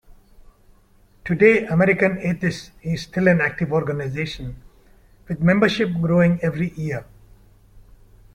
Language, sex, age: English, male, 50-59